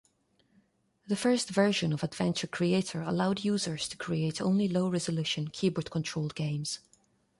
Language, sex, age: English, female, 30-39